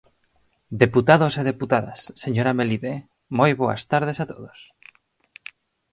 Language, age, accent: Galician, 19-29, Normativo (estándar)